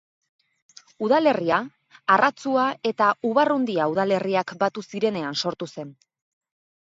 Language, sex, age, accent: Basque, female, 19-29, Erdialdekoa edo Nafarra (Gipuzkoa, Nafarroa)